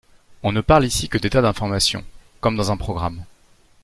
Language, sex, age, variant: French, male, 19-29, Français de métropole